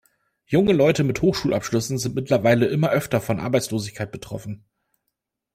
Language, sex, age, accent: German, male, 30-39, Deutschland Deutsch